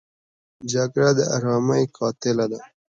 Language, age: Pashto, under 19